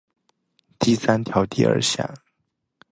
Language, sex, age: Chinese, male, 19-29